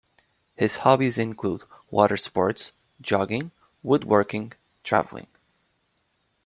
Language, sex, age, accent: English, male, 19-29, United States English